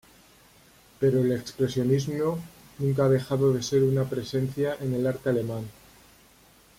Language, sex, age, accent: Spanish, male, 40-49, España: Centro-Sur peninsular (Madrid, Toledo, Castilla-La Mancha)